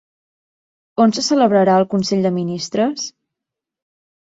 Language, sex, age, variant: Catalan, female, 19-29, Central